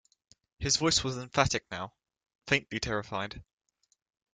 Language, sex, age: English, male, 19-29